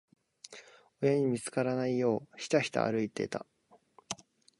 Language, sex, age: Japanese, male, 19-29